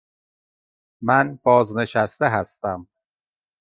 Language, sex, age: Persian, male, 40-49